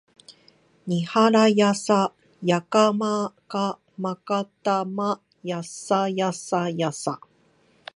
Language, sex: Japanese, female